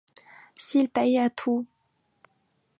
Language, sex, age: French, female, 19-29